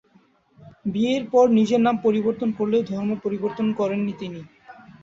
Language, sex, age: Bengali, male, 19-29